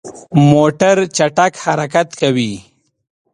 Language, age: Pashto, 19-29